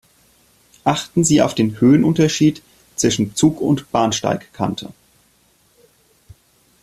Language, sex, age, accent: German, male, 30-39, Deutschland Deutsch